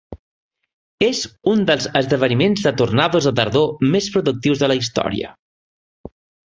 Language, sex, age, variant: Catalan, male, 40-49, Central